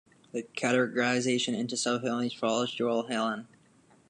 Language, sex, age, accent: English, male, 19-29, United States English